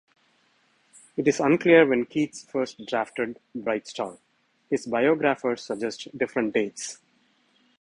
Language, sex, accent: English, male, India and South Asia (India, Pakistan, Sri Lanka)